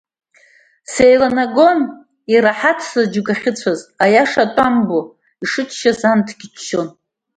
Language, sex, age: Abkhazian, female, 30-39